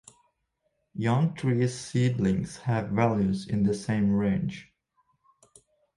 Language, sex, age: English, male, 19-29